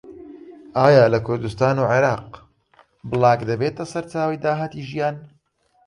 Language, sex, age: Central Kurdish, male, 19-29